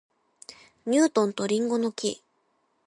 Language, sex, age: Japanese, female, 19-29